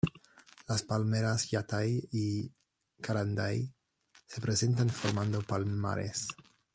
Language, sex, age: Spanish, male, 30-39